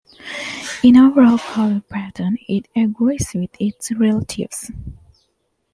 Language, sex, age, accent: English, female, 19-29, India and South Asia (India, Pakistan, Sri Lanka)